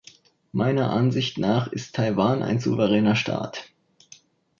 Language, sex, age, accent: German, male, 19-29, Deutschland Deutsch